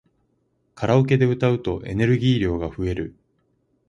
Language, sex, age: Japanese, male, 19-29